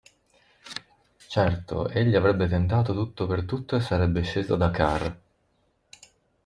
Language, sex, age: Italian, male, 30-39